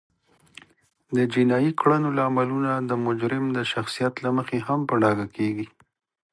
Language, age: Pashto, 30-39